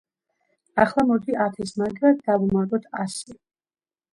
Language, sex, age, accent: Georgian, female, 40-49, ჩვეულებრივი